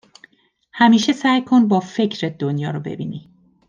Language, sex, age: Persian, female, 40-49